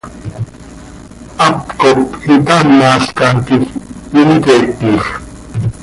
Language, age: Seri, 40-49